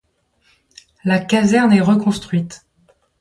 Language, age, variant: French, 30-39, Français de métropole